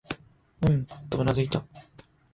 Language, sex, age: Japanese, male, 19-29